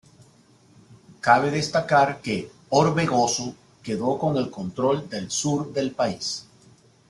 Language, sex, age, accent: Spanish, male, 50-59, Caribe: Cuba, Venezuela, Puerto Rico, República Dominicana, Panamá, Colombia caribeña, México caribeño, Costa del golfo de México